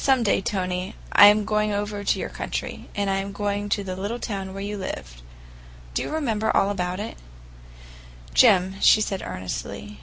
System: none